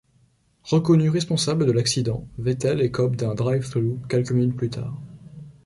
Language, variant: French, Français de métropole